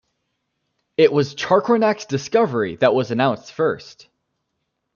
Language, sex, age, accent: English, male, 19-29, United States English